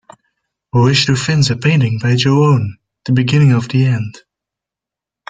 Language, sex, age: English, male, under 19